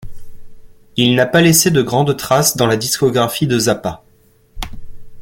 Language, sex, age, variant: French, male, 30-39, Français de métropole